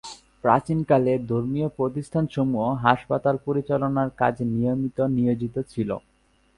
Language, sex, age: Bengali, male, under 19